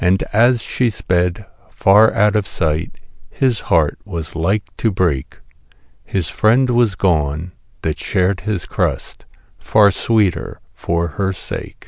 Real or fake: real